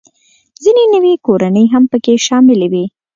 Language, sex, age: Pashto, female, 19-29